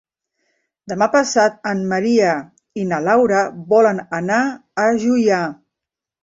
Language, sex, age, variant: Catalan, female, 50-59, Central